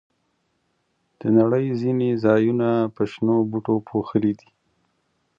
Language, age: Pashto, 30-39